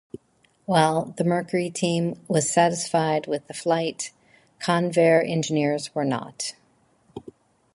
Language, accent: English, United States English